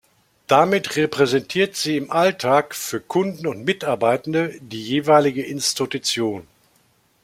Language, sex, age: German, male, 60-69